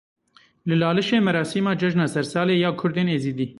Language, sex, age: Kurdish, male, 30-39